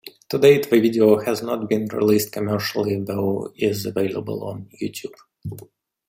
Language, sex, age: English, male, 30-39